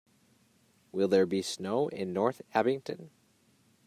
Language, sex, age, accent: English, male, 30-39, Canadian English